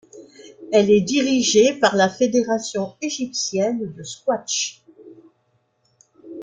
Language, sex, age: French, female, 60-69